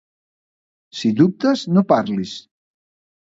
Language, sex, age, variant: Catalan, male, 60-69, Balear